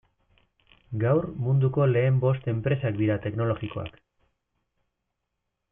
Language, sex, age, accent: Basque, male, 30-39, Erdialdekoa edo Nafarra (Gipuzkoa, Nafarroa)